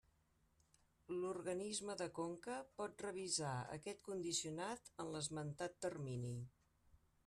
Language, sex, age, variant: Catalan, female, 60-69, Central